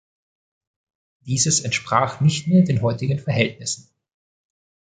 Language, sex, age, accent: German, male, 30-39, Österreichisches Deutsch